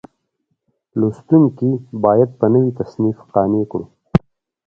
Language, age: Pashto, 19-29